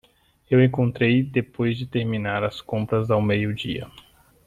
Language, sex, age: Portuguese, male, 30-39